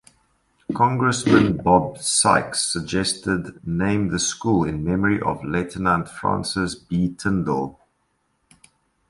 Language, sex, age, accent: English, male, 30-39, Southern African (South Africa, Zimbabwe, Namibia)